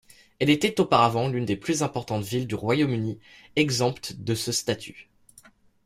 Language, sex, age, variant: French, male, under 19, Français de métropole